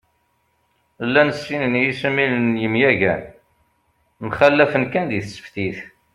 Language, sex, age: Kabyle, male, 40-49